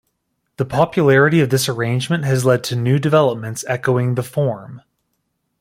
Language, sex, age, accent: English, male, 30-39, United States English